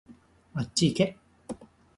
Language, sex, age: Japanese, male, 50-59